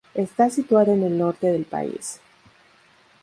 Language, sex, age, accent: Spanish, female, 30-39, México